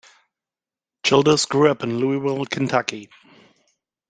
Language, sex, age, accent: English, male, 50-59, United States English